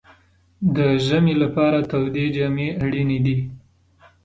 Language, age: Pashto, 19-29